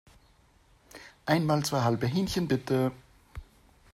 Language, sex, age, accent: German, male, 50-59, Österreichisches Deutsch